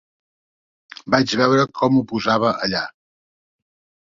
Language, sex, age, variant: Catalan, male, 60-69, Central